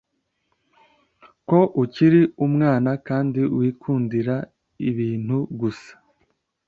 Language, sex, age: Kinyarwanda, male, 19-29